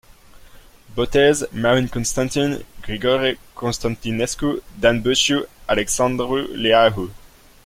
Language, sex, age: English, male, 19-29